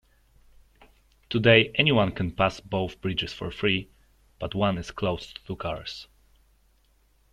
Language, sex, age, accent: English, male, 19-29, United States English